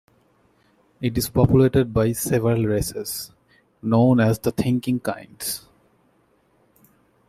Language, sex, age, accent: English, male, 30-39, United States English